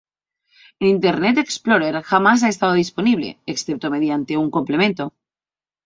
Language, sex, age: Spanish, female, 50-59